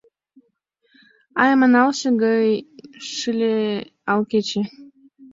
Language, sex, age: Mari, female, 19-29